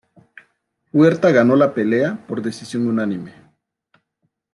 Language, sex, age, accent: Spanish, male, 50-59, México